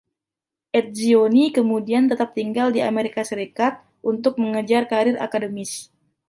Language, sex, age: Indonesian, female, 19-29